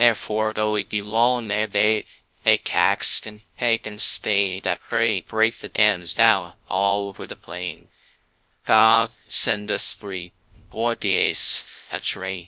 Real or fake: fake